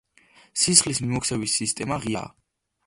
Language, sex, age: Georgian, male, 19-29